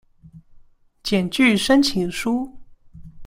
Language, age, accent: Chinese, 19-29, 出生地：桃園市